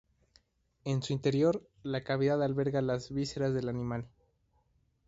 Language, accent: Spanish, México